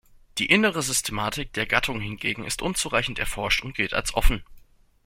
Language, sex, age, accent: German, male, 19-29, Deutschland Deutsch